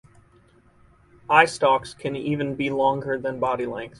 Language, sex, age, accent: English, male, 30-39, United States English